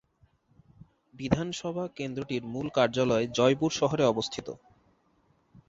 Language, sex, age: Bengali, male, 19-29